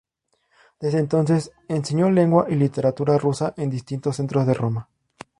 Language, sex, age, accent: Spanish, male, 19-29, México